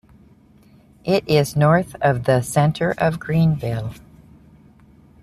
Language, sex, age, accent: English, female, 50-59, United States English